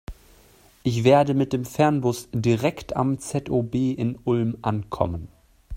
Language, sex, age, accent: German, male, 19-29, Deutschland Deutsch